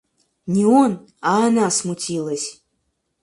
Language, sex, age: Russian, female, 19-29